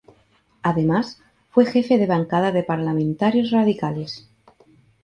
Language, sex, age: Spanish, female, 19-29